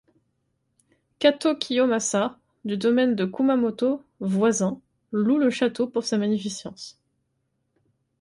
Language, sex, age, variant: French, female, 19-29, Français de métropole